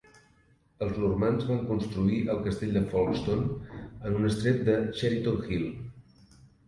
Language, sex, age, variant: Catalan, male, 50-59, Septentrional